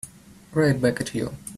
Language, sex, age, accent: English, male, under 19, United States English